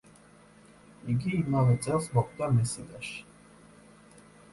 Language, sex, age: Georgian, male, 30-39